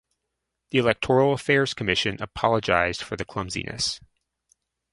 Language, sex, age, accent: English, male, 30-39, United States English